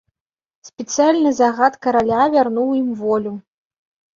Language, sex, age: Belarusian, female, 19-29